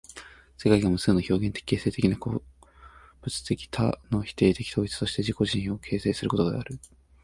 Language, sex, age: Japanese, male, 19-29